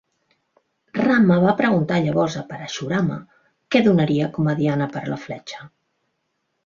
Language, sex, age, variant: Catalan, female, 40-49, Central